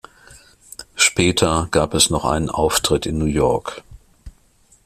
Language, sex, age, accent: German, male, 50-59, Deutschland Deutsch